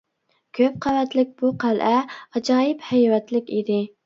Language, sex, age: Uyghur, female, 19-29